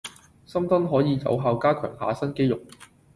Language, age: Cantonese, 19-29